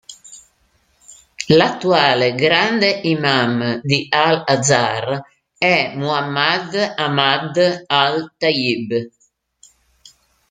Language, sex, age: Italian, female, 60-69